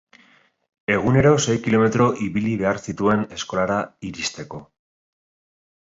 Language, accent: Basque, Erdialdekoa edo Nafarra (Gipuzkoa, Nafarroa)